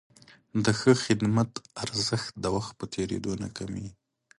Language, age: Pashto, 30-39